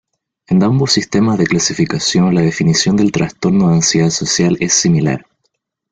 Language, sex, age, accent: Spanish, male, 19-29, Chileno: Chile, Cuyo